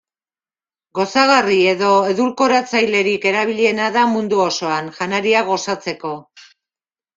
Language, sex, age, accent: Basque, male, 19-29, Mendebalekoa (Araba, Bizkaia, Gipuzkoako mendebaleko herri batzuk)